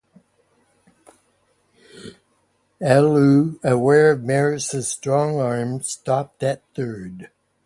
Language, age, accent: English, 70-79, Canadian English